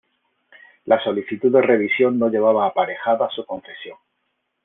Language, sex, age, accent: Spanish, male, 50-59, España: Sur peninsular (Andalucia, Extremadura, Murcia)